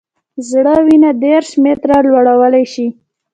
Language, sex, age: Pashto, female, under 19